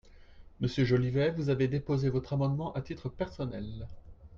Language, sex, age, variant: French, male, 30-39, Français de métropole